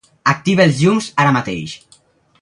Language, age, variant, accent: Catalan, under 19, Valencià septentrional, valencià